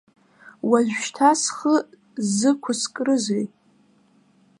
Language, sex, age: Abkhazian, female, under 19